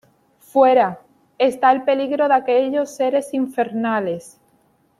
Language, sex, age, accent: Spanish, female, 19-29, España: Sur peninsular (Andalucia, Extremadura, Murcia)